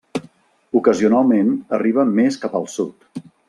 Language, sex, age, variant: Catalan, male, 50-59, Central